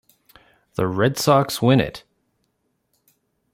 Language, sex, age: English, male, 40-49